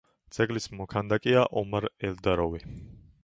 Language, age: Georgian, under 19